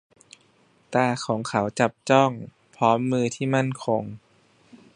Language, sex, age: Thai, male, 30-39